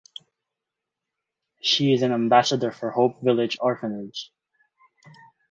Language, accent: English, Filipino